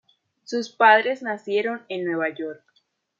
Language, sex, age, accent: Spanish, female, 19-29, Caribe: Cuba, Venezuela, Puerto Rico, República Dominicana, Panamá, Colombia caribeña, México caribeño, Costa del golfo de México